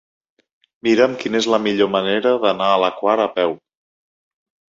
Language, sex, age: Catalan, male, 40-49